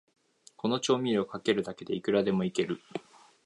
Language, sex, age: Japanese, male, 19-29